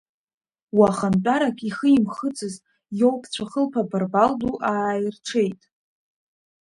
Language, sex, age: Abkhazian, female, under 19